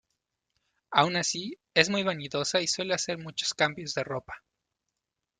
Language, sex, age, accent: Spanish, male, 30-39, México